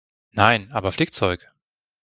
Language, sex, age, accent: German, male, 30-39, Deutschland Deutsch